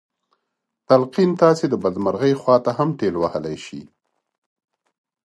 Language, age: Pashto, 40-49